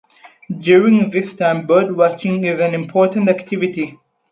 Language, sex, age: English, male, 19-29